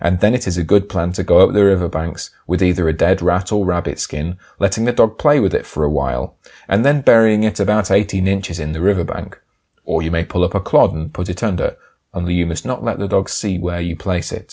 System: none